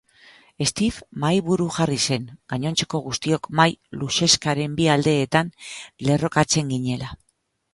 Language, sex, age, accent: Basque, female, 50-59, Mendebalekoa (Araba, Bizkaia, Gipuzkoako mendebaleko herri batzuk)